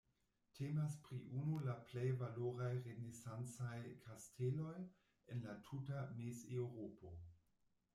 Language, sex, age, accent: Esperanto, male, 40-49, Internacia